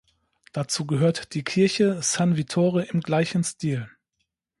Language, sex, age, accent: German, male, 40-49, Deutschland Deutsch